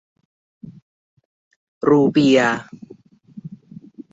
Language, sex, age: Thai, male, 30-39